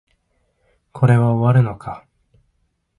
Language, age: Japanese, 19-29